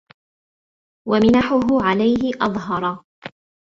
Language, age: Arabic, 30-39